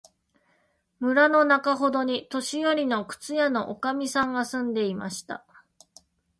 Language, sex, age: Japanese, female, 40-49